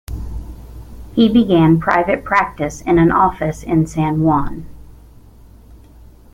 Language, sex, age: English, female, 40-49